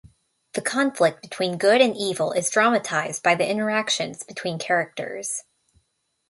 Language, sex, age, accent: English, female, under 19, United States English